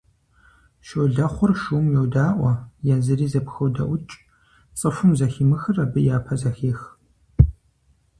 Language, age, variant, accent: Kabardian, 19-29, Адыгэбзэ (Къэбэрдей, Кирил, псоми зэдай), Джылэхъстэней (Gilahsteney)